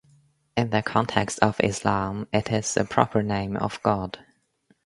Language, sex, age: English, female, under 19